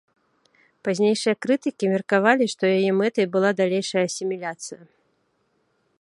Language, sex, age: Belarusian, female, 30-39